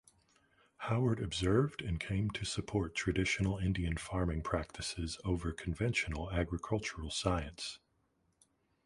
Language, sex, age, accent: English, male, 40-49, United States English